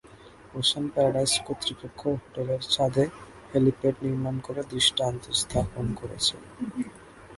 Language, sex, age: Bengali, male, 19-29